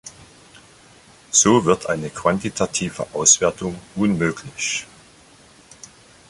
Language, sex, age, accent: German, male, 50-59, Deutschland Deutsch